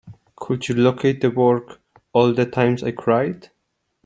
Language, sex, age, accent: English, male, 19-29, United States English